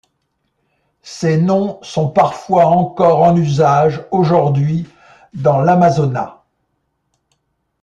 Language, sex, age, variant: French, male, 70-79, Français de métropole